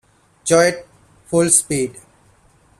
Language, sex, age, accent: English, male, 19-29, India and South Asia (India, Pakistan, Sri Lanka)